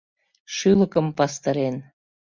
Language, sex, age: Mari, female, 40-49